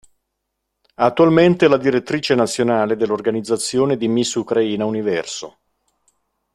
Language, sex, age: Italian, male, 50-59